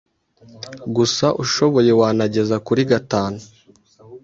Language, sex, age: Kinyarwanda, male, 30-39